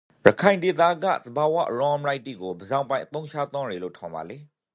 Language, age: Rakhine, 30-39